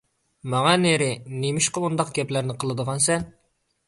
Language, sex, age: Uyghur, male, 19-29